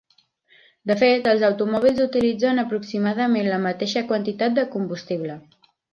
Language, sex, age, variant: Catalan, female, under 19, Septentrional